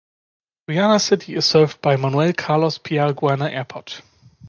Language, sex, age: English, male, 19-29